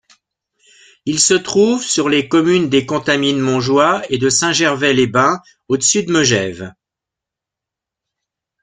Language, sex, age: French, male, 60-69